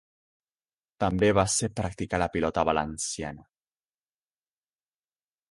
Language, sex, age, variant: Catalan, male, under 19, Central